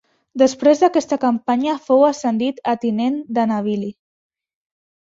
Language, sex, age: Catalan, female, under 19